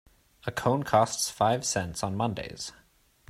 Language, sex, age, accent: English, male, 19-29, Canadian English